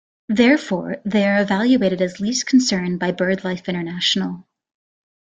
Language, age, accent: English, 19-29, United States English